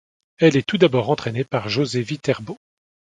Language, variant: French, Français de métropole